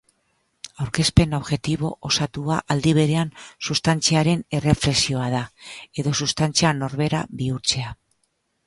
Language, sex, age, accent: Basque, female, 50-59, Mendebalekoa (Araba, Bizkaia, Gipuzkoako mendebaleko herri batzuk)